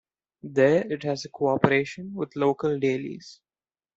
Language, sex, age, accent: English, male, under 19, India and South Asia (India, Pakistan, Sri Lanka)